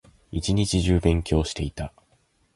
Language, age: Japanese, 19-29